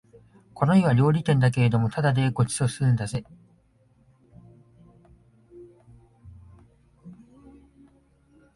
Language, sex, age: Japanese, male, 19-29